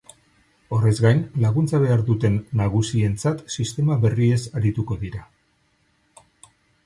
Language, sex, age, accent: Basque, male, 50-59, Mendebalekoa (Araba, Bizkaia, Gipuzkoako mendebaleko herri batzuk)